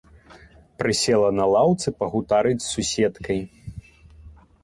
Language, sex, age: Belarusian, male, 19-29